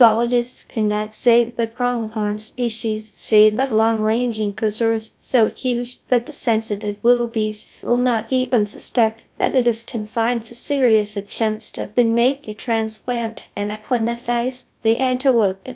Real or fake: fake